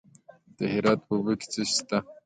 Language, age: Pashto, 19-29